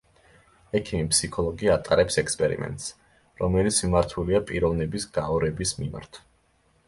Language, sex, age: Georgian, male, 19-29